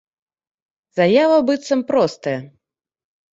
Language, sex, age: Belarusian, female, 30-39